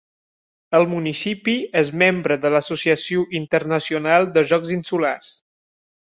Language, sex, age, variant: Catalan, male, 19-29, Septentrional